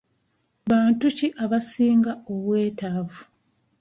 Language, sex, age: Ganda, female, 30-39